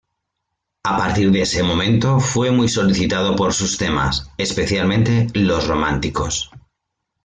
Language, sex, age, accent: Spanish, male, 30-39, España: Norte peninsular (Asturias, Castilla y León, Cantabria, País Vasco, Navarra, Aragón, La Rioja, Guadalajara, Cuenca)